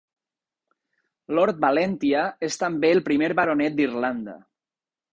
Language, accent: Catalan, valencià